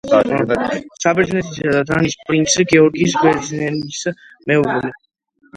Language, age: Georgian, under 19